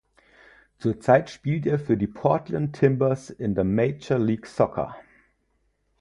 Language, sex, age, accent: German, male, 30-39, Deutschland Deutsch